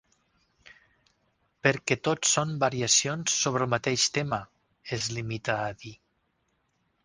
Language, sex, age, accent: Catalan, male, 50-59, Tortosí